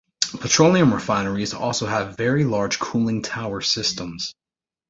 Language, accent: English, United States English